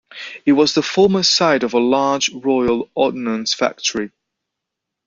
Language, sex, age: English, male, 30-39